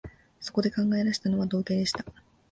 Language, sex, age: Japanese, female, 19-29